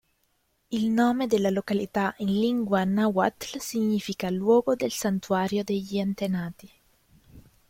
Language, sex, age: Italian, female, 19-29